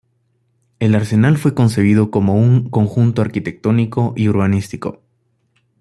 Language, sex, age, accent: Spanish, male, 19-29, América central